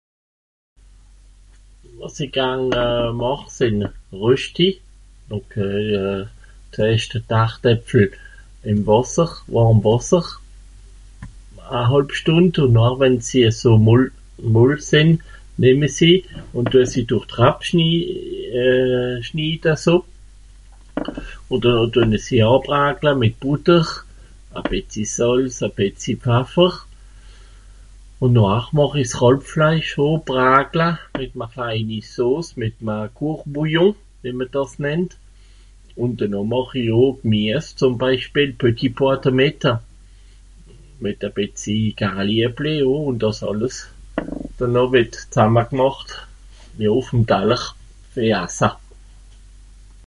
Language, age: Swiss German, 50-59